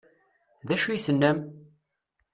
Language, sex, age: Kabyle, male, 30-39